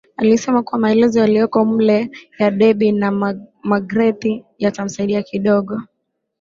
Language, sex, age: Swahili, female, 19-29